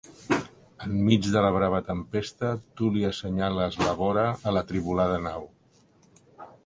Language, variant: Catalan, Central